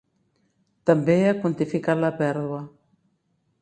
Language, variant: Catalan, Central